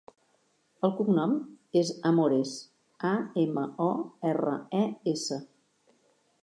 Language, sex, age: Catalan, female, 50-59